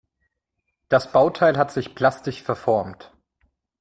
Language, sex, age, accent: German, male, 30-39, Deutschland Deutsch